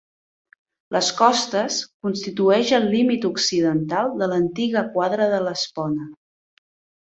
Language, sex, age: Catalan, female, 30-39